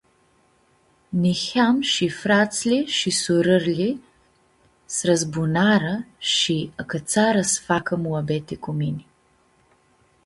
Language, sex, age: Aromanian, female, 30-39